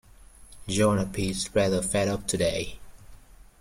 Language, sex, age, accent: English, male, 30-39, United States English